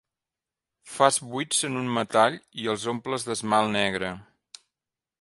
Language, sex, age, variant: Catalan, male, 40-49, Central